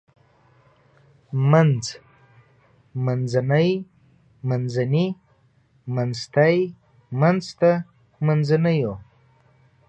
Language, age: Pashto, 19-29